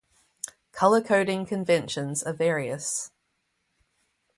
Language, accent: English, Australian English